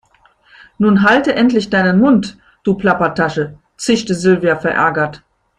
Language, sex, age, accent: German, female, 50-59, Deutschland Deutsch